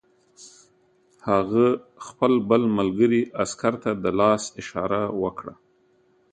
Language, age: Pashto, 50-59